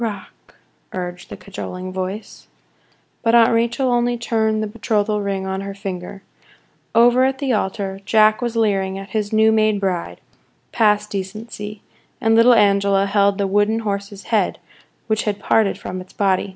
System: none